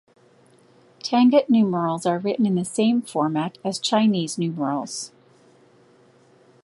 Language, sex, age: English, female, 40-49